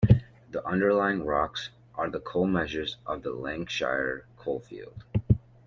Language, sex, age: English, male, under 19